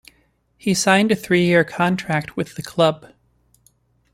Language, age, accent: English, 19-29, United States English